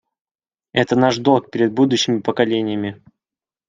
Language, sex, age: Russian, male, 19-29